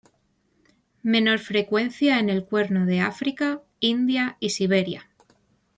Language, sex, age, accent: Spanish, female, 19-29, España: Centro-Sur peninsular (Madrid, Toledo, Castilla-La Mancha)